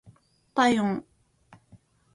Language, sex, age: Japanese, female, 19-29